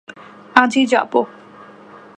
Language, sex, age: Bengali, female, 19-29